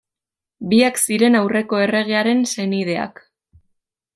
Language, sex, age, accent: Basque, female, 19-29, Mendebalekoa (Araba, Bizkaia, Gipuzkoako mendebaleko herri batzuk)